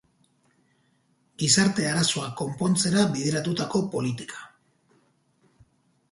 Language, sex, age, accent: Basque, male, 40-49, Mendebalekoa (Araba, Bizkaia, Gipuzkoako mendebaleko herri batzuk)